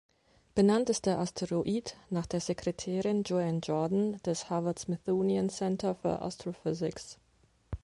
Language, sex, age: German, female, 30-39